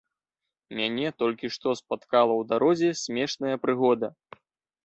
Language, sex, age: Belarusian, male, 19-29